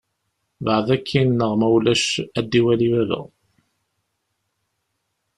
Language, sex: Kabyle, male